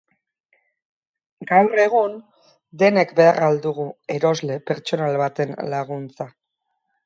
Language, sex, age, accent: Basque, female, 30-39, Erdialdekoa edo Nafarra (Gipuzkoa, Nafarroa)